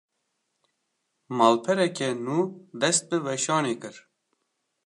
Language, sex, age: Kurdish, male, under 19